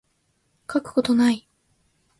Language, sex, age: Japanese, female, under 19